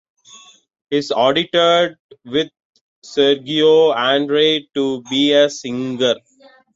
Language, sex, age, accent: English, male, 30-39, Southern African (South Africa, Zimbabwe, Namibia)